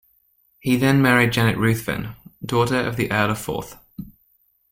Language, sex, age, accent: English, male, 19-29, England English